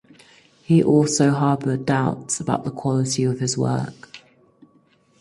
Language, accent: English, England English